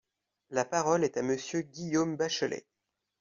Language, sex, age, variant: French, male, 30-39, Français de métropole